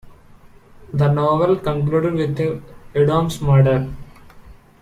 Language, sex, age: English, male, 19-29